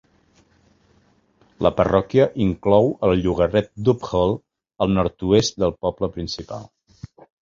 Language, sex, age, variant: Catalan, male, 50-59, Central